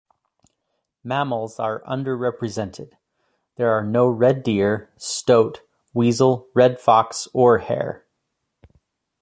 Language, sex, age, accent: English, male, 30-39, United States English